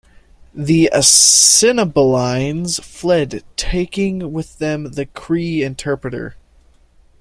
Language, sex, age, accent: English, male, 19-29, United States English